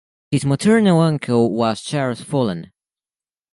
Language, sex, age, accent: English, male, under 19, United States English